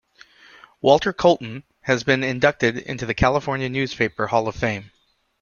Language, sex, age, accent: English, male, 30-39, United States English